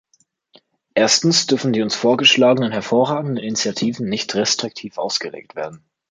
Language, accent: German, Deutschland Deutsch